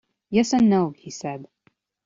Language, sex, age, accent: English, female, 30-39, United States English